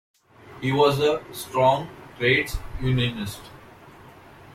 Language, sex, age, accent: English, male, 19-29, India and South Asia (India, Pakistan, Sri Lanka)